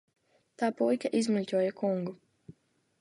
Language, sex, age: Latvian, female, under 19